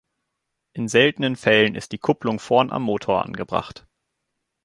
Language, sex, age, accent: German, male, 30-39, Deutschland Deutsch